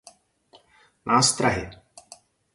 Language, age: Czech, 40-49